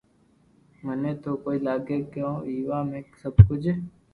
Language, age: Loarki, under 19